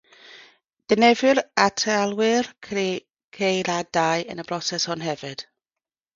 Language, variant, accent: Welsh, South-Eastern Welsh, Y Deyrnas Unedig Cymraeg